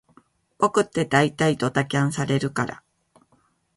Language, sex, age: Japanese, female, 50-59